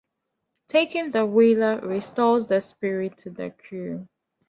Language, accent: English, Southern African (South Africa, Zimbabwe, Namibia)